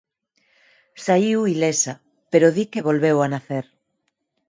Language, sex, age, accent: Galician, female, 40-49, Neofalante